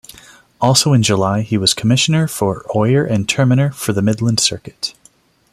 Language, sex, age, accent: English, male, 30-39, United States English